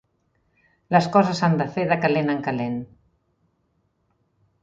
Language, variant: Catalan, Central